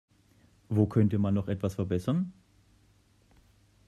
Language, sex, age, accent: German, male, 30-39, Deutschland Deutsch